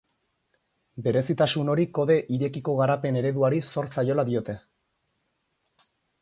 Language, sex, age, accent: Basque, male, 19-29, Erdialdekoa edo Nafarra (Gipuzkoa, Nafarroa)